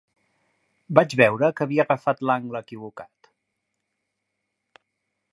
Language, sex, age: Catalan, male, 40-49